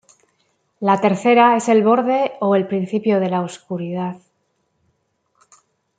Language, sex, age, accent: Spanish, female, 40-49, España: Norte peninsular (Asturias, Castilla y León, Cantabria, País Vasco, Navarra, Aragón, La Rioja, Guadalajara, Cuenca)